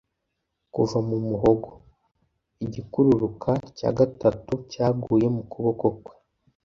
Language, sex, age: Kinyarwanda, male, under 19